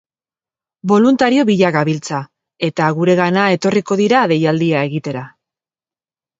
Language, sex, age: Basque, female, 30-39